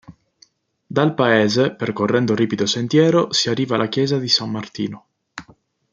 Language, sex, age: Italian, male, 19-29